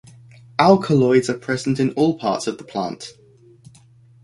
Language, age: English, 19-29